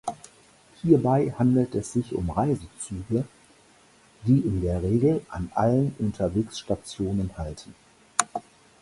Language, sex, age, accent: German, male, 60-69, Deutschland Deutsch